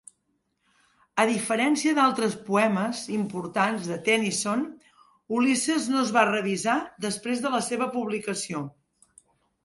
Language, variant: Catalan, Central